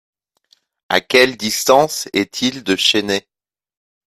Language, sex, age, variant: French, male, 40-49, Français de métropole